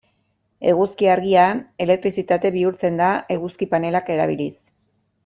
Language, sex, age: Basque, female, 40-49